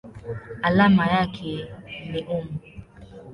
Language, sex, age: Swahili, female, 19-29